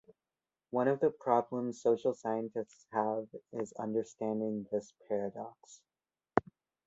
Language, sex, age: English, male, 19-29